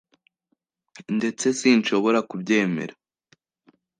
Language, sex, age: Kinyarwanda, male, under 19